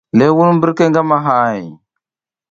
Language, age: South Giziga, 30-39